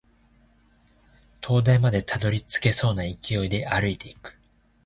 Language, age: Japanese, 19-29